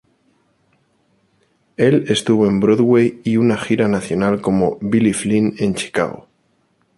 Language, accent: Spanish, España: Centro-Sur peninsular (Madrid, Toledo, Castilla-La Mancha)